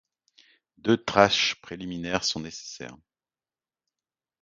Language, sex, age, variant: French, male, 40-49, Français de métropole